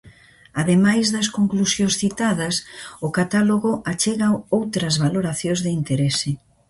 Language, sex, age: Galician, female, 60-69